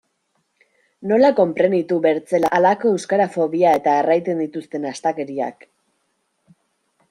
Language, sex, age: Basque, female, 30-39